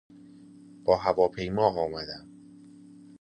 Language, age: Persian, 30-39